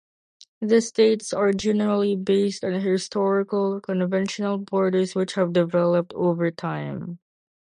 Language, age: English, under 19